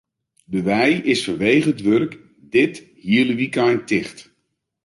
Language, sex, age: Western Frisian, male, 50-59